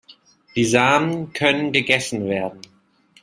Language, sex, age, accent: German, male, 19-29, Deutschland Deutsch